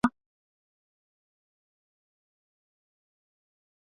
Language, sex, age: Swahili, female, 19-29